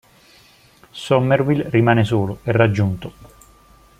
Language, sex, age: Italian, male, 40-49